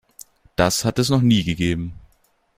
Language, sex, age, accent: German, male, 19-29, Österreichisches Deutsch